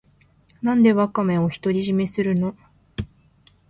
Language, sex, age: Japanese, female, 19-29